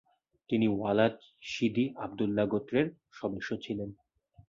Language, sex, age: Bengali, male, 19-29